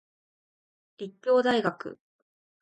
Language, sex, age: Japanese, female, under 19